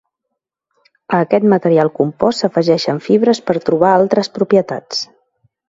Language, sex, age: Catalan, female, 40-49